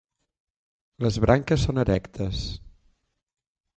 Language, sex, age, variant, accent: Catalan, male, 40-49, Valencià meridional, central; valencià